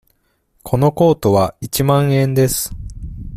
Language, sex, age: Japanese, male, 19-29